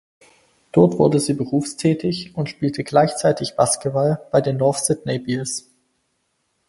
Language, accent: German, Deutschland Deutsch